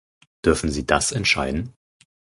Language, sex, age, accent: German, male, 19-29, Deutschland Deutsch